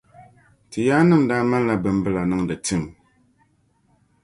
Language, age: Dagbani, 30-39